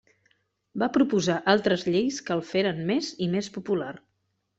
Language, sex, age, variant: Catalan, female, 40-49, Central